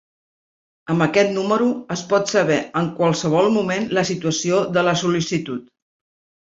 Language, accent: Catalan, Barceloní